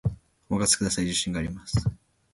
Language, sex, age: Japanese, male, 19-29